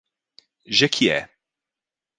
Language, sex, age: Portuguese, male, 30-39